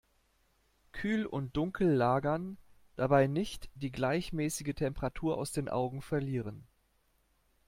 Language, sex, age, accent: German, male, 40-49, Deutschland Deutsch